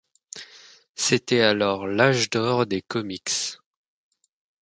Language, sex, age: French, male, 30-39